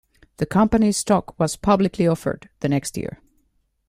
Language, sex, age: English, female, 40-49